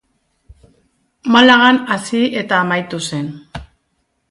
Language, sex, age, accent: Basque, female, 50-59, Mendebalekoa (Araba, Bizkaia, Gipuzkoako mendebaleko herri batzuk)